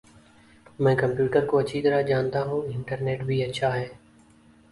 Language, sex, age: Urdu, male, 19-29